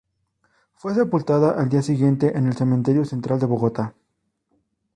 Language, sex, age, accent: Spanish, male, 19-29, México